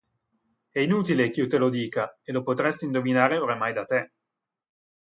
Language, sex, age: Italian, male, 40-49